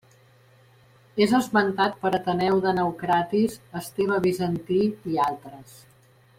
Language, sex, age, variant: Catalan, female, 50-59, Central